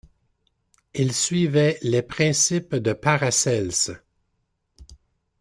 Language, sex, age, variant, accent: French, male, 60-69, Français d'Amérique du Nord, Français du Canada